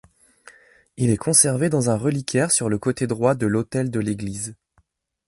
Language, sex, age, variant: French, male, 30-39, Français de métropole